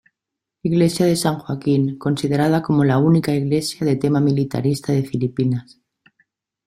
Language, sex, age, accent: Spanish, female, 60-69, España: Norte peninsular (Asturias, Castilla y León, Cantabria, País Vasco, Navarra, Aragón, La Rioja, Guadalajara, Cuenca)